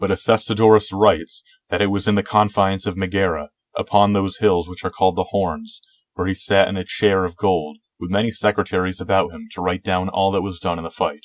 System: none